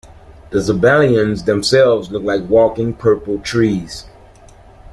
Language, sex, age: English, male, 60-69